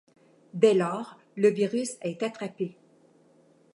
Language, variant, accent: French, Français d'Amérique du Nord, Français du Canada